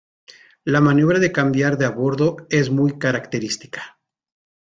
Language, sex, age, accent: Spanish, male, 50-59, México